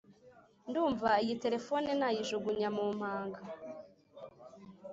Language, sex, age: Kinyarwanda, female, 19-29